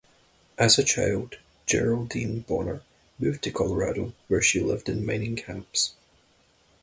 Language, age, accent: English, 19-29, Scottish English